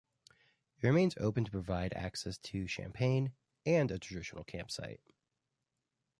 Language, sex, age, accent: English, male, 30-39, United States English